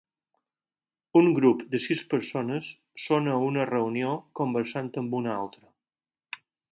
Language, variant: Catalan, Balear